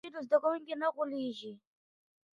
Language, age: Pashto, under 19